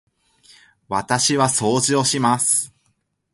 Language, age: Japanese, 19-29